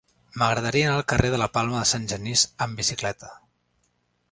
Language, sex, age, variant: Catalan, male, 19-29, Central